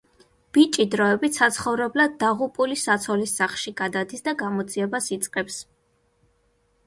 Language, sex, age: Georgian, female, 19-29